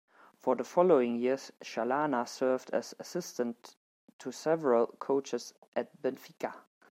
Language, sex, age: English, male, 19-29